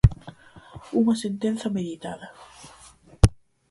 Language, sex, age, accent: Galician, female, under 19, Normativo (estándar)